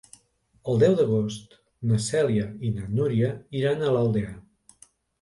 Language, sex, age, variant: Catalan, male, 60-69, Central